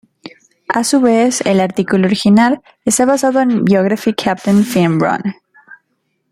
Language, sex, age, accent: Spanish, female, under 19, Andino-Pacífico: Colombia, Perú, Ecuador, oeste de Bolivia y Venezuela andina